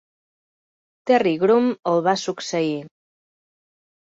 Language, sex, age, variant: Catalan, female, 50-59, Central